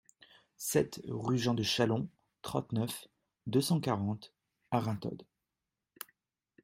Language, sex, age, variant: French, male, 30-39, Français de métropole